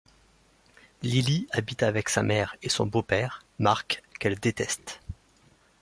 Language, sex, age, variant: French, male, 19-29, Français de métropole